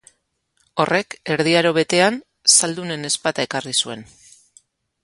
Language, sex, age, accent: Basque, female, 40-49, Mendebalekoa (Araba, Bizkaia, Gipuzkoako mendebaleko herri batzuk)